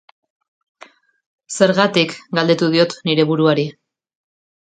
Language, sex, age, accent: Basque, female, 40-49, Mendebalekoa (Araba, Bizkaia, Gipuzkoako mendebaleko herri batzuk)